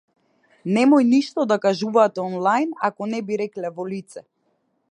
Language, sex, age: Macedonian, female, 19-29